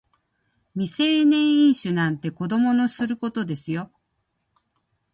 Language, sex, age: Japanese, female, 50-59